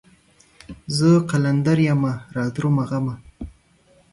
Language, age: Pashto, 19-29